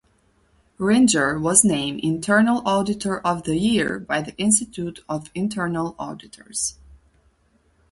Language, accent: English, United States English